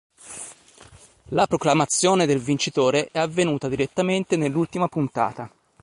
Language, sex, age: Italian, male, 40-49